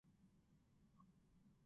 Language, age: Japanese, 19-29